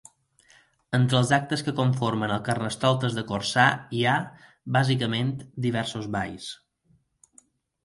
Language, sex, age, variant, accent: Catalan, male, 19-29, Balear, mallorquí